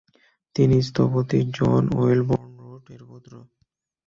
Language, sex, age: Bengali, male, 19-29